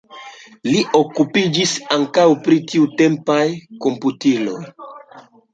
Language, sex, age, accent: Esperanto, male, 19-29, Internacia